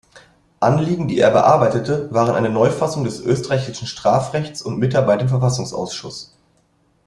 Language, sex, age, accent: German, male, 30-39, Deutschland Deutsch